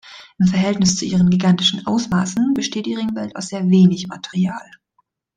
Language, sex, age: German, female, 30-39